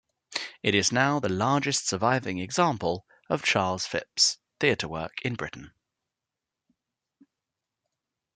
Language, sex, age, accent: English, male, 19-29, England English